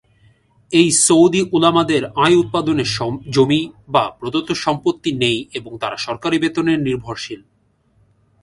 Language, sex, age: Bengali, male, 19-29